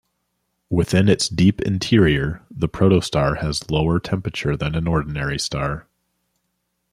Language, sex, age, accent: English, male, 30-39, United States English